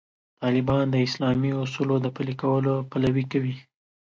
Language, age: Pashto, 19-29